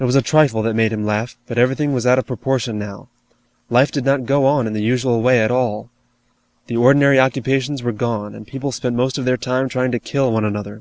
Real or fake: real